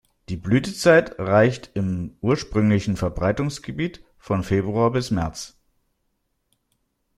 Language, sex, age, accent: German, male, 30-39, Deutschland Deutsch